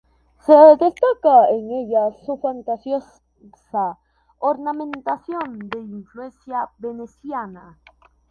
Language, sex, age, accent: Spanish, male, under 19, Andino-Pacífico: Colombia, Perú, Ecuador, oeste de Bolivia y Venezuela andina